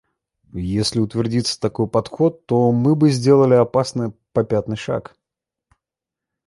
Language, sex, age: Russian, male, 30-39